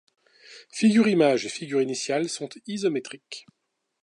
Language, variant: French, Français de métropole